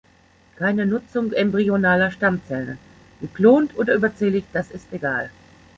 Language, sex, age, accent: German, female, 40-49, Deutschland Deutsch